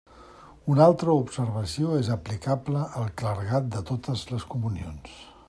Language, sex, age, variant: Catalan, male, 60-69, Central